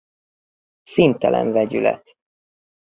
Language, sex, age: Hungarian, male, 30-39